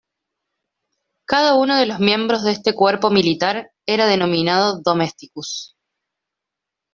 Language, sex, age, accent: Spanish, female, 19-29, Rioplatense: Argentina, Uruguay, este de Bolivia, Paraguay